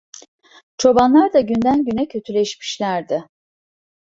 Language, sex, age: Turkish, female, 50-59